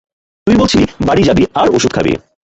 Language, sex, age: Bengali, male, 19-29